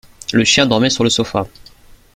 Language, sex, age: French, male, under 19